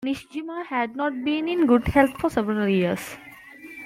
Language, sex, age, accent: English, female, 19-29, India and South Asia (India, Pakistan, Sri Lanka)